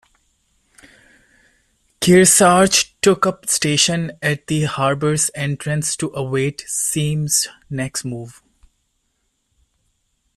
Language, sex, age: English, male, 30-39